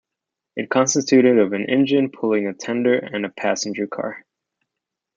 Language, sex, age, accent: English, male, 19-29, United States English